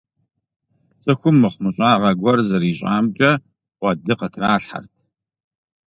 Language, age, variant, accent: Kabardian, 40-49, Адыгэбзэ (Къэбэрдей, Кирил, псоми зэдай), Джылэхъстэней (Gilahsteney)